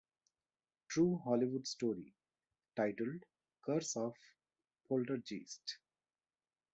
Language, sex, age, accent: English, male, 40-49, India and South Asia (India, Pakistan, Sri Lanka)